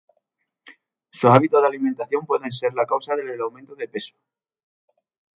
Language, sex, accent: Spanish, male, España: Sur peninsular (Andalucia, Extremadura, Murcia)